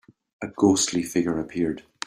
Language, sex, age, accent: English, male, 60-69, Irish English